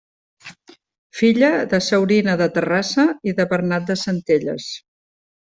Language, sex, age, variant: Catalan, female, 50-59, Central